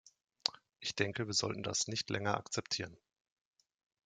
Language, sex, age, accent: German, male, 30-39, Deutschland Deutsch